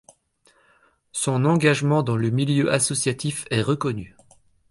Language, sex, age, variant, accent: French, male, 30-39, Français d'Europe, Français de Belgique